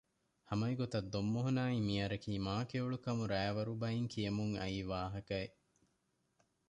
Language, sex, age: Divehi, male, 19-29